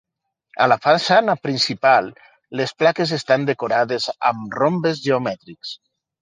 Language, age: Catalan, 50-59